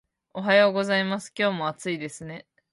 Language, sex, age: Japanese, female, 19-29